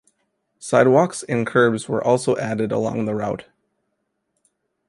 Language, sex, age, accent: English, male, 19-29, United States English